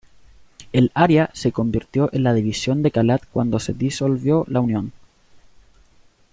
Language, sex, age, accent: Spanish, male, 19-29, Chileno: Chile, Cuyo